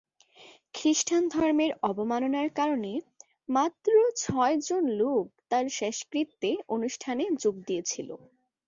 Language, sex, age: Bengali, female, under 19